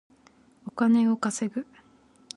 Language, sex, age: Japanese, female, 19-29